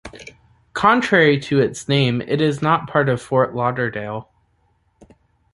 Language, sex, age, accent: English, male, 19-29, United States English